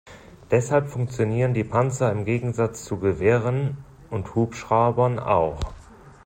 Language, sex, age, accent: German, male, 30-39, Deutschland Deutsch